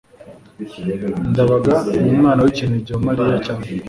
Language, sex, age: Kinyarwanda, male, 19-29